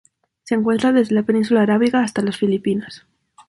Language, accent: Spanish, España: Norte peninsular (Asturias, Castilla y León, Cantabria, País Vasco, Navarra, Aragón, La Rioja, Guadalajara, Cuenca)